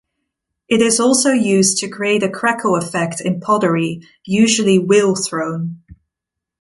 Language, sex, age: English, female, 19-29